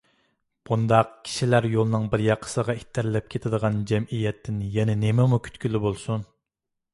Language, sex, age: Uyghur, male, 19-29